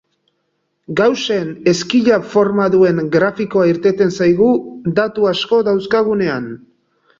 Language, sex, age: Basque, male, 40-49